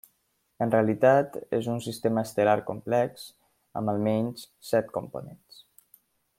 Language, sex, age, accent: Catalan, male, under 19, valencià